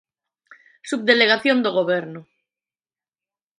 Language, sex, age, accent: Galician, female, 40-49, Atlántico (seseo e gheada)